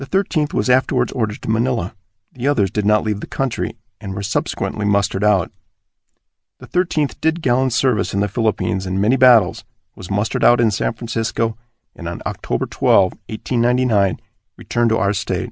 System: none